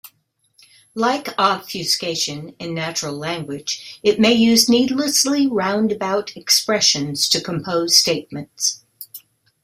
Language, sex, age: English, female, 60-69